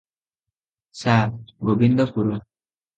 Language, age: Odia, 19-29